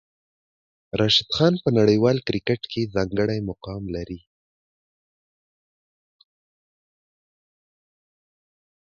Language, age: Pashto, 19-29